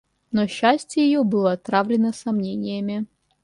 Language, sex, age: Russian, female, 30-39